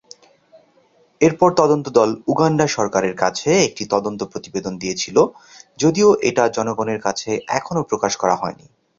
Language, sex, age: Bengali, male, 30-39